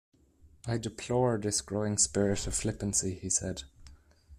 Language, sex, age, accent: English, male, under 19, Irish English